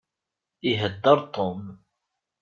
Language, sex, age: Kabyle, male, 19-29